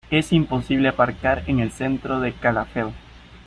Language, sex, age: Spanish, male, 30-39